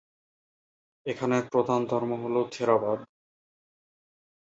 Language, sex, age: Bengali, male, 30-39